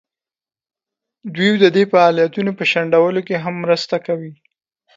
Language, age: Pashto, 30-39